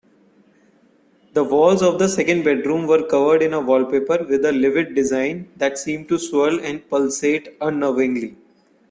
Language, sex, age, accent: English, male, 19-29, India and South Asia (India, Pakistan, Sri Lanka)